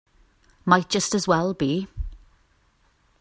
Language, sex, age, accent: English, female, 30-39, England English